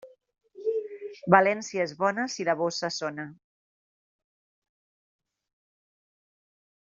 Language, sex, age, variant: Catalan, female, 40-49, Central